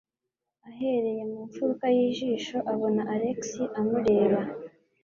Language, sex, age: Kinyarwanda, female, 19-29